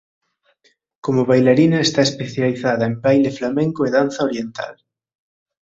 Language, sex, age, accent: Galician, male, 19-29, Central (sen gheada)